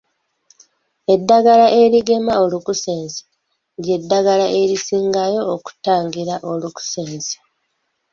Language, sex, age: Ganda, female, 19-29